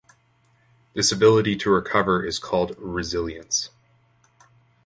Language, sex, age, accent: English, male, 19-29, Canadian English